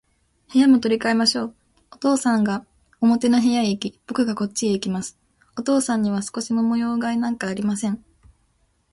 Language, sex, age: Japanese, female, under 19